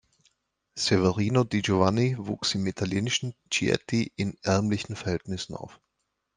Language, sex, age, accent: German, male, 40-49, Österreichisches Deutsch